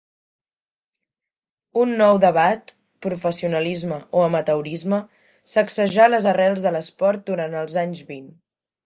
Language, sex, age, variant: Catalan, female, 19-29, Central